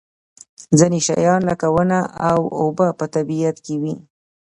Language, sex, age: Pashto, female, 50-59